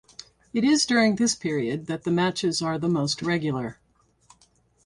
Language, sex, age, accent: English, female, 60-69, United States English